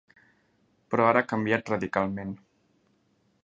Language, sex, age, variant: Catalan, male, under 19, Central